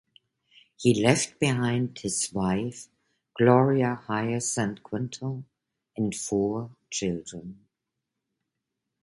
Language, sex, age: English, female, 50-59